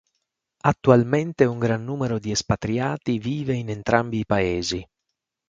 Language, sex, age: Italian, male, 40-49